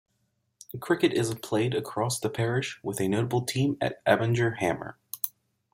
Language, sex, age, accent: English, male, 19-29, United States English